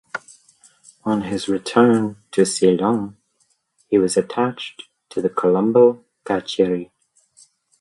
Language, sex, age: English, male, 30-39